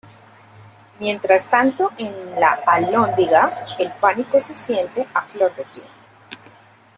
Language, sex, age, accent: Spanish, female, 30-39, Caribe: Cuba, Venezuela, Puerto Rico, República Dominicana, Panamá, Colombia caribeña, México caribeño, Costa del golfo de México